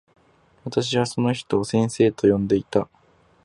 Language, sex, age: Japanese, male, 19-29